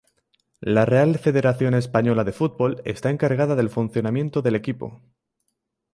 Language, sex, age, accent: Spanish, male, under 19, España: Centro-Sur peninsular (Madrid, Toledo, Castilla-La Mancha)